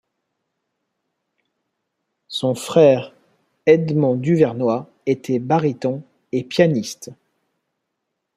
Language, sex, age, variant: French, male, 30-39, Français de métropole